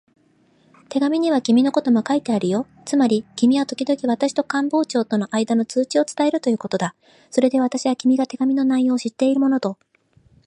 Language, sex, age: Japanese, female, 40-49